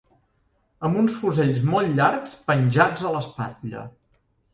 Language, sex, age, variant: Catalan, male, 40-49, Central